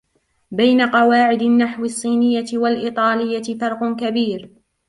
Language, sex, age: Arabic, female, 19-29